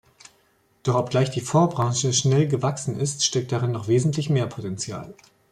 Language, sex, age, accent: German, male, 40-49, Deutschland Deutsch